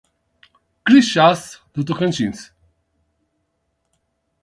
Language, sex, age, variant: Portuguese, male, 40-49, Portuguese (Brasil)